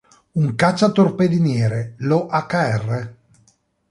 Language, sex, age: Italian, male, 40-49